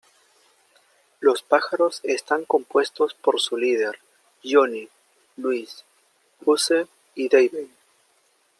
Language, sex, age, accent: Spanish, male, 19-29, Andino-Pacífico: Colombia, Perú, Ecuador, oeste de Bolivia y Venezuela andina